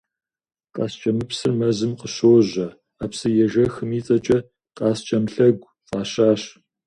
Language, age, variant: Kabardian, 50-59, Адыгэбзэ (Къэбэрдей, Кирил, псоми зэдай)